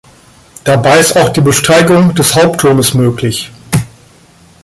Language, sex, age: German, male, 50-59